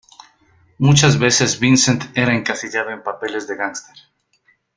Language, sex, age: Spanish, male, 40-49